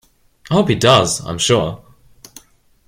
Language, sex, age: English, male, 19-29